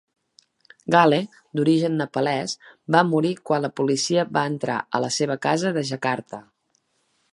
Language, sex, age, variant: Catalan, female, 40-49, Central